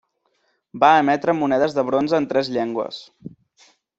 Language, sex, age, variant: Catalan, male, 30-39, Central